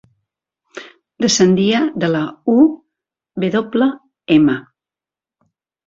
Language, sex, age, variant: Catalan, female, 60-69, Central